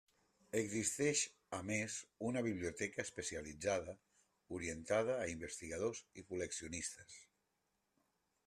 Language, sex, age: Catalan, male, 50-59